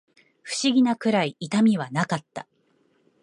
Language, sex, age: Japanese, female, 40-49